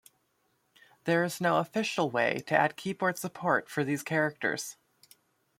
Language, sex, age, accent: English, male, under 19, United States English